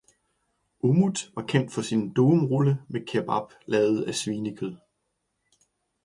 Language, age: Danish, 40-49